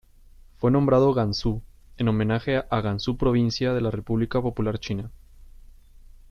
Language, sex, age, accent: Spanish, male, 19-29, México